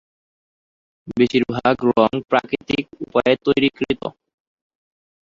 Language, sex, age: Bengali, male, 19-29